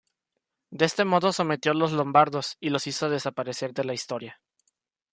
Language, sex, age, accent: Spanish, male, under 19, México